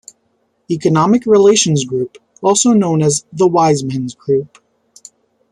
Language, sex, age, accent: English, male, 19-29, United States English